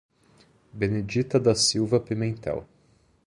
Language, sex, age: Portuguese, male, 30-39